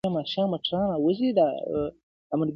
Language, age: Pashto, 19-29